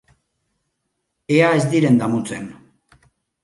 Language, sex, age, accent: Basque, male, 50-59, Erdialdekoa edo Nafarra (Gipuzkoa, Nafarroa)